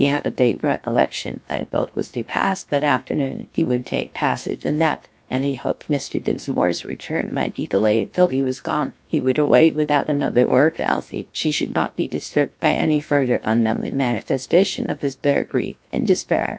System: TTS, GlowTTS